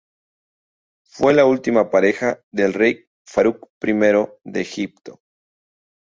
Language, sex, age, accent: Spanish, male, 19-29, México